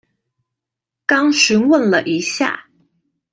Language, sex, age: Chinese, female, 30-39